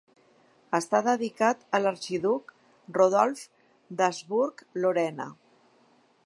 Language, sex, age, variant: Catalan, female, 50-59, Central